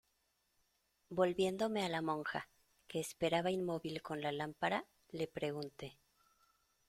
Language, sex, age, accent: Spanish, female, 40-49, México